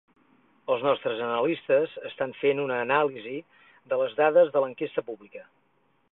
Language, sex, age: Catalan, male, 60-69